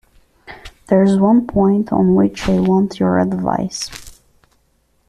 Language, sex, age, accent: English, female, under 19, United States English